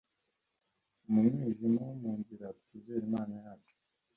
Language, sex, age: Kinyarwanda, male, under 19